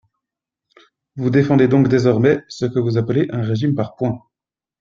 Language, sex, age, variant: French, male, 30-39, Français de métropole